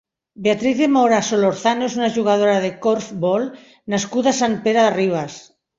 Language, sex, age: Catalan, female, 60-69